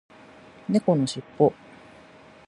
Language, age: Japanese, 60-69